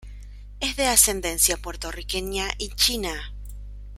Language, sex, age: Spanish, female, 19-29